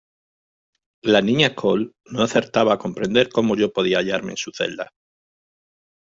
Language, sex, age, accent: Spanish, male, 40-49, España: Norte peninsular (Asturias, Castilla y León, Cantabria, País Vasco, Navarra, Aragón, La Rioja, Guadalajara, Cuenca)